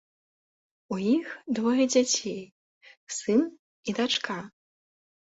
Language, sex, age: Belarusian, female, 19-29